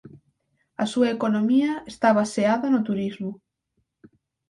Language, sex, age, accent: Galician, female, 19-29, Atlántico (seseo e gheada)